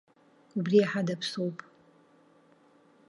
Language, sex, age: Abkhazian, female, 50-59